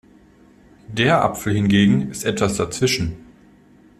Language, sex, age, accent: German, male, 30-39, Deutschland Deutsch